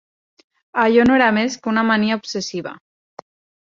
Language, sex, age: Catalan, female, 19-29